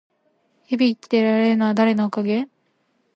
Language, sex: Japanese, female